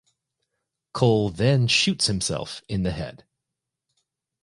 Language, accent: English, United States English